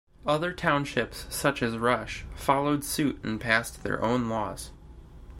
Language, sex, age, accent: English, male, 19-29, United States English